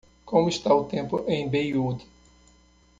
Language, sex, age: Portuguese, male, 50-59